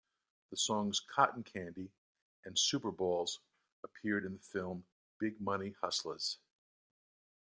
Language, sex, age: English, male, 60-69